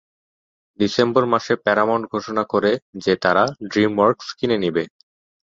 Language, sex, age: Bengali, male, 19-29